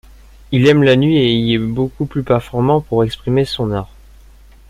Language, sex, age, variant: French, male, under 19, Français de métropole